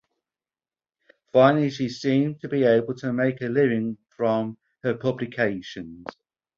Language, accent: English, England English